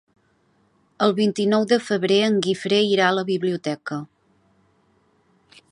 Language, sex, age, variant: Catalan, female, 40-49, Central